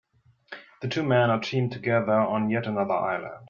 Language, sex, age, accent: English, male, 30-39, United States English